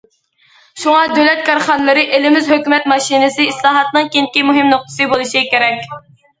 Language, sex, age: Uyghur, female, under 19